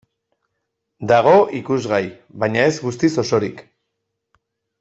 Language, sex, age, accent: Basque, male, 30-39, Erdialdekoa edo Nafarra (Gipuzkoa, Nafarroa)